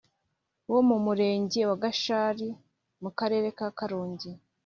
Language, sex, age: Kinyarwanda, female, 19-29